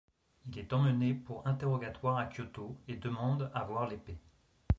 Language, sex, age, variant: French, male, 30-39, Français de métropole